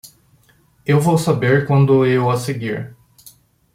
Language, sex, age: Portuguese, male, 40-49